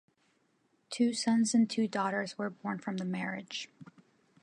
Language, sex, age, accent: English, female, 19-29, United States English